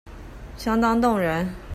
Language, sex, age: Chinese, female, 30-39